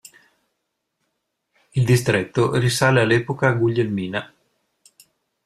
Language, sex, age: Italian, male, 60-69